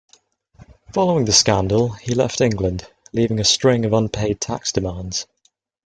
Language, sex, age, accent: English, male, under 19, England English